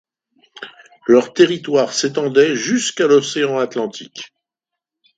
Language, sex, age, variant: French, male, 60-69, Français de métropole